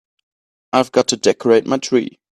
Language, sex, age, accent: English, male, 19-29, United States English